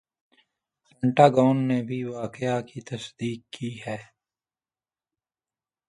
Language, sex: Urdu, male